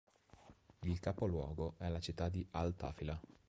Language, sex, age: Italian, male, 30-39